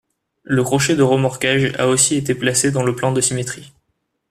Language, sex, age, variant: French, male, 19-29, Français de métropole